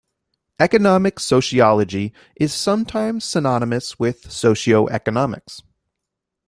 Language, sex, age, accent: English, male, 30-39, United States English